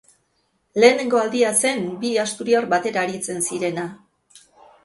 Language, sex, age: Basque, female, 50-59